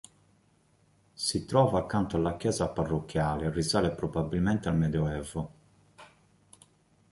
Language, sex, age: Italian, male, 30-39